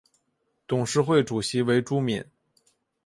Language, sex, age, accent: Chinese, male, 19-29, 出生地：天津市